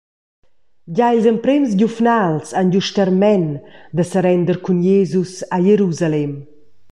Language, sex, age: Romansh, female, 40-49